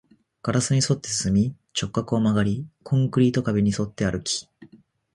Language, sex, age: Japanese, male, 19-29